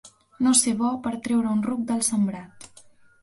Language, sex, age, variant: Catalan, female, under 19, Central